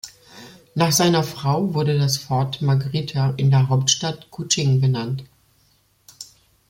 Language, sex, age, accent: German, female, 50-59, Deutschland Deutsch